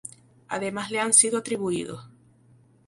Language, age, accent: Spanish, 19-29, España: Islas Canarias